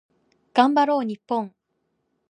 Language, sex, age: Japanese, female, 19-29